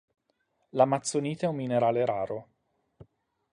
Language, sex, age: Italian, male, 30-39